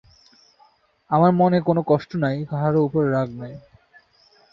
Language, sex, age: Bengali, male, 19-29